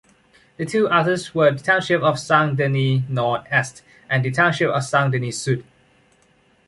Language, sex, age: English, male, 19-29